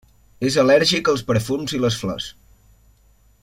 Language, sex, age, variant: Catalan, male, 19-29, Central